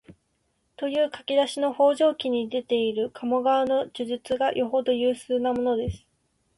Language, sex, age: Japanese, female, 19-29